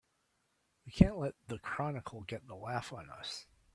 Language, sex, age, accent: English, male, 40-49, United States English